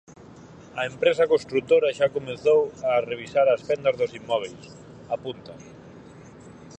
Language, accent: Galician, Central (gheada)